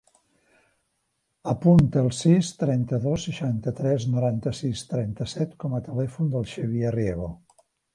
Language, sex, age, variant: Catalan, male, 60-69, Central